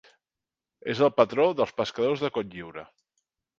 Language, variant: Catalan, Central